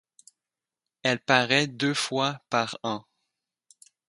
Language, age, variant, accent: French, 19-29, Français d'Amérique du Nord, Français du Canada